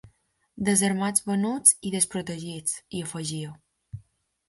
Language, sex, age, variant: Catalan, female, under 19, Balear